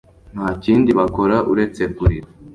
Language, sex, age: Kinyarwanda, male, under 19